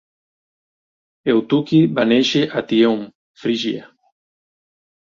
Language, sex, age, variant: Catalan, male, 40-49, Nord-Occidental